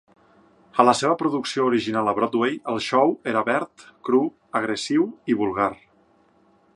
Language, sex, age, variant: Catalan, male, 30-39, Septentrional